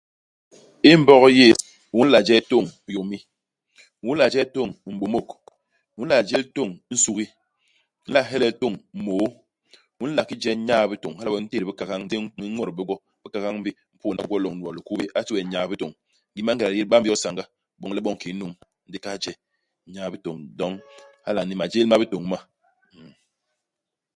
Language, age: Basaa, 40-49